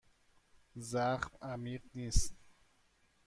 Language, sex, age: Persian, male, 30-39